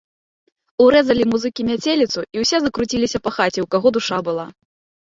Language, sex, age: Belarusian, female, 30-39